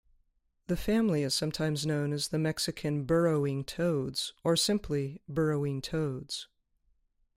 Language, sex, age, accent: English, female, 30-39, United States English